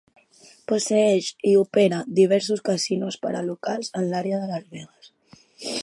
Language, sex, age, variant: Catalan, female, 19-29, Central